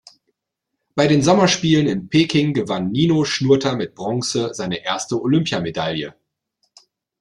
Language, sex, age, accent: German, male, 40-49, Deutschland Deutsch